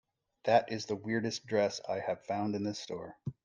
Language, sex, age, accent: English, male, 40-49, United States English